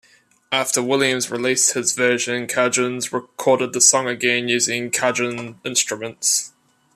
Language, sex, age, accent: English, male, 19-29, New Zealand English